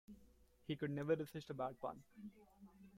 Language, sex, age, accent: English, male, 19-29, India and South Asia (India, Pakistan, Sri Lanka)